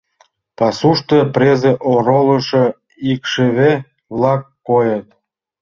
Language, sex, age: Mari, male, 40-49